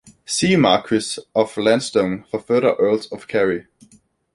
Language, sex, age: English, male, under 19